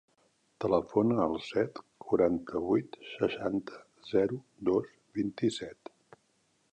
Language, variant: Catalan, Central